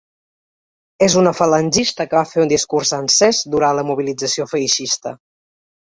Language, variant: Catalan, Balear